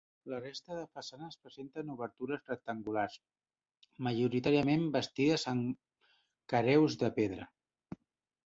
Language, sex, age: Catalan, male, 40-49